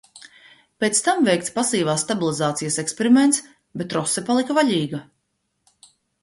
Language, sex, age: Latvian, female, 50-59